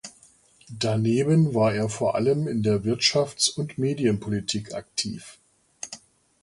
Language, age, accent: German, 50-59, Deutschland Deutsch